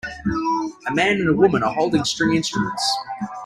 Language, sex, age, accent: English, male, 30-39, Australian English